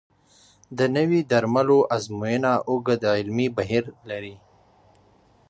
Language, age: Pashto, 19-29